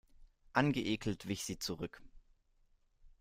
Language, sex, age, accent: German, male, 19-29, Deutschland Deutsch